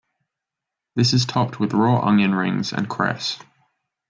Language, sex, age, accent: English, male, under 19, Australian English